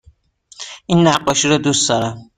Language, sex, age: Persian, male, 19-29